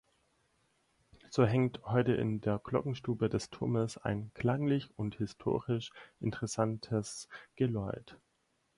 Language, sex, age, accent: German, male, 19-29, Deutschland Deutsch